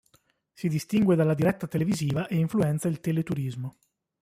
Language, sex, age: Italian, male, 30-39